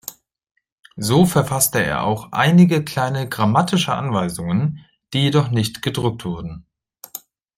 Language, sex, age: German, male, 19-29